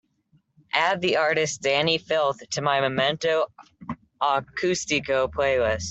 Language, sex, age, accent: English, male, under 19, United States English